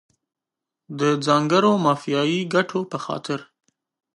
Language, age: Pashto, 19-29